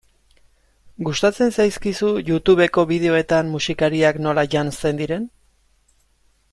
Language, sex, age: Basque, male, 40-49